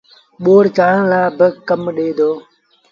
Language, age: Sindhi Bhil, under 19